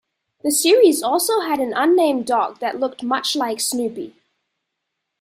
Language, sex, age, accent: English, male, under 19, Australian English